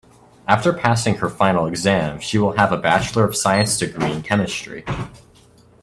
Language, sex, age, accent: English, male, 19-29, United States English